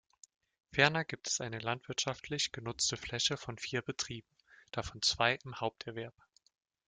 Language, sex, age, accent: German, male, 19-29, Deutschland Deutsch